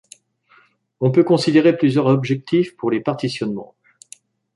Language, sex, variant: French, male, Français de métropole